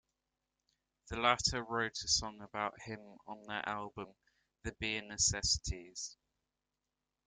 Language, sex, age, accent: English, male, under 19, England English